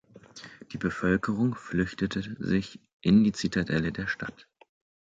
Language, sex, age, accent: German, male, 19-29, Deutschland Deutsch; Hochdeutsch